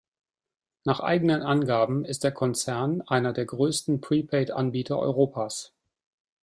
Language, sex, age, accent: German, male, 50-59, Deutschland Deutsch